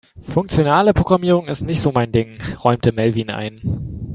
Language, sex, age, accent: German, male, 19-29, Deutschland Deutsch